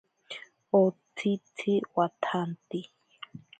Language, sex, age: Ashéninka Perené, female, 19-29